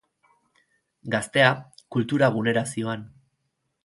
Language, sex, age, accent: Basque, male, 30-39, Erdialdekoa edo Nafarra (Gipuzkoa, Nafarroa)